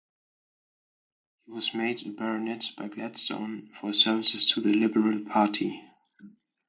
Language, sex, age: English, male, 19-29